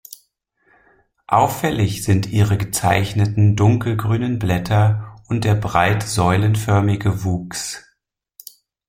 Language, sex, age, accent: German, male, 30-39, Deutschland Deutsch